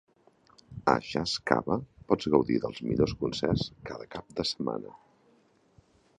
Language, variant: Catalan, Nord-Occidental